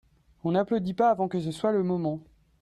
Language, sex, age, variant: French, male, 30-39, Français de métropole